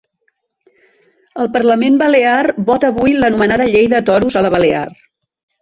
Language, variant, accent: Catalan, Central, central